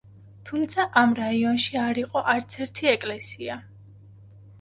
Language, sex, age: Georgian, female, 19-29